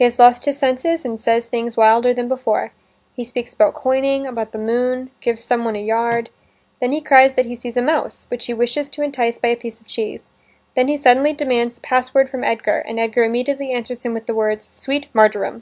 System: none